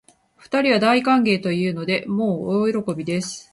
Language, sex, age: Japanese, female, 40-49